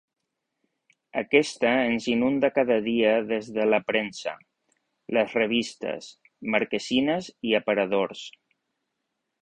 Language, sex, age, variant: Catalan, male, 50-59, Balear